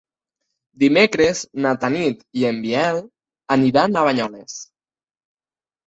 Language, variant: Catalan, Nord-Occidental